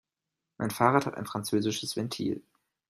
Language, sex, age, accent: German, male, 30-39, Deutschland Deutsch